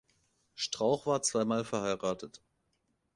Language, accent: German, Deutschland Deutsch